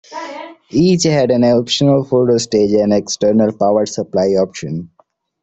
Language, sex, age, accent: English, male, 19-29, India and South Asia (India, Pakistan, Sri Lanka)